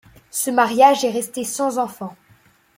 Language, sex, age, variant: French, male, under 19, Français de métropole